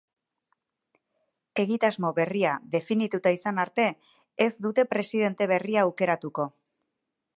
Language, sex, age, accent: Basque, female, 30-39, Erdialdekoa edo Nafarra (Gipuzkoa, Nafarroa)